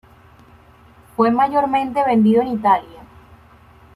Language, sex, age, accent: Spanish, female, 19-29, Caribe: Cuba, Venezuela, Puerto Rico, República Dominicana, Panamá, Colombia caribeña, México caribeño, Costa del golfo de México